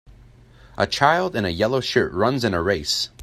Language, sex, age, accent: English, male, 19-29, United States English